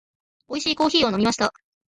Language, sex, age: Japanese, female, 19-29